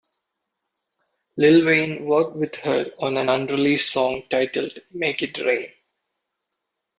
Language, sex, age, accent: English, male, 19-29, India and South Asia (India, Pakistan, Sri Lanka)